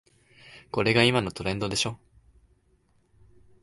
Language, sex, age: Japanese, male, 19-29